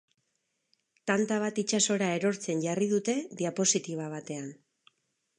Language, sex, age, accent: Basque, female, 50-59, Erdialdekoa edo Nafarra (Gipuzkoa, Nafarroa)